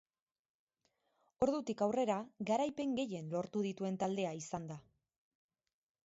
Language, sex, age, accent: Basque, female, 19-29, Erdialdekoa edo Nafarra (Gipuzkoa, Nafarroa)